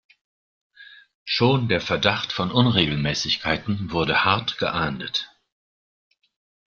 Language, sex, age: German, male, 60-69